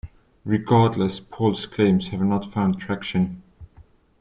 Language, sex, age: English, male, 19-29